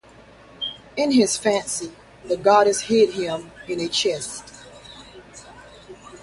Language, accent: English, United States English